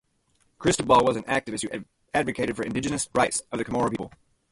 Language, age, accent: English, 30-39, United States English